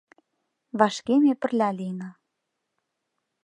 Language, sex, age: Mari, female, 19-29